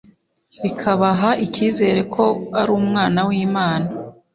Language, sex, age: Kinyarwanda, female, 19-29